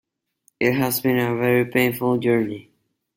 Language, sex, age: English, male, under 19